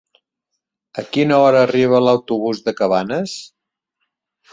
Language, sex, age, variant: Catalan, male, 60-69, Central